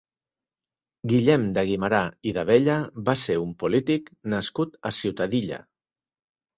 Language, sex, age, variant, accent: Catalan, male, 60-69, Central, Barcelonès